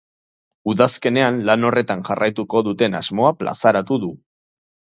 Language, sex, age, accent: Basque, male, 30-39, Mendebalekoa (Araba, Bizkaia, Gipuzkoako mendebaleko herri batzuk)